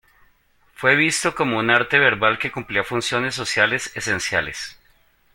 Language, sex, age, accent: Spanish, male, 40-49, Andino-Pacífico: Colombia, Perú, Ecuador, oeste de Bolivia y Venezuela andina